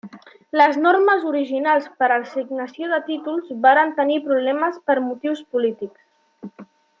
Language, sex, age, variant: Catalan, male, under 19, Central